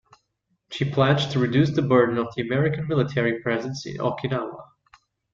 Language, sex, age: English, male, 19-29